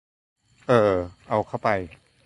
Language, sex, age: Thai, male, 40-49